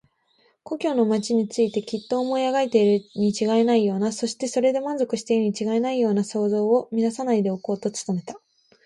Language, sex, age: Japanese, female, 19-29